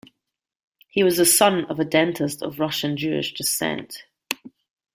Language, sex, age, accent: English, female, 40-49, Scottish English